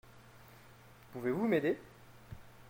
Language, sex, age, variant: French, male, 19-29, Français de métropole